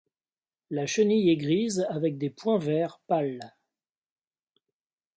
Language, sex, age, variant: French, male, 40-49, Français de métropole